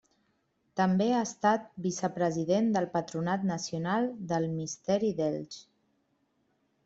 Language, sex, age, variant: Catalan, female, 40-49, Central